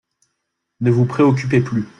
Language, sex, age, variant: French, female, 19-29, Français de métropole